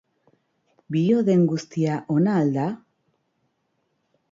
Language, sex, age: Basque, female, 40-49